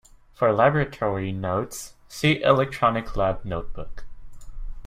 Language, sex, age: English, male, under 19